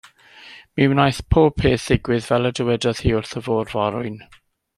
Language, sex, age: Welsh, male, 50-59